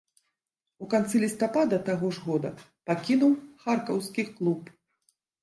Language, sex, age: Belarusian, female, 40-49